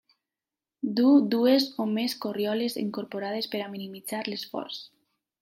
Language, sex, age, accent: Catalan, female, 19-29, valencià